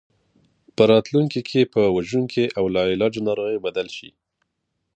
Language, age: Pashto, 30-39